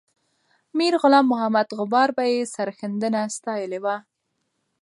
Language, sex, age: Pashto, female, 19-29